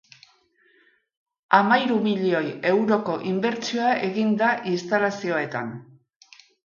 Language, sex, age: Basque, female, 60-69